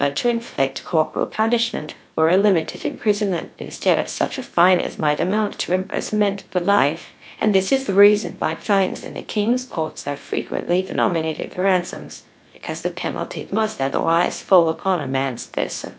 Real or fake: fake